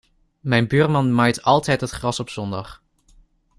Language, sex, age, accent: Dutch, male, 19-29, Nederlands Nederlands